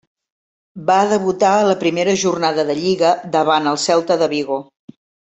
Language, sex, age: Catalan, female, 50-59